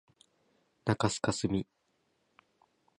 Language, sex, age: Japanese, male, 19-29